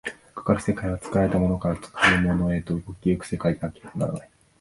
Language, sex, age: Japanese, male, 19-29